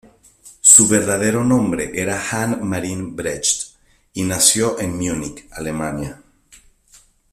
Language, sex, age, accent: Spanish, male, 40-49, Caribe: Cuba, Venezuela, Puerto Rico, República Dominicana, Panamá, Colombia caribeña, México caribeño, Costa del golfo de México